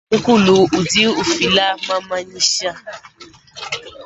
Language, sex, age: Luba-Lulua, female, 19-29